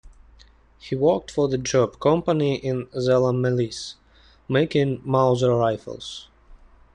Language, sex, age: English, male, 19-29